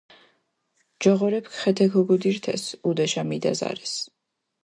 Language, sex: Mingrelian, female